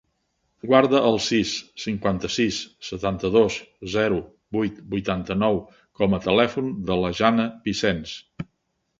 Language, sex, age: Catalan, male, 70-79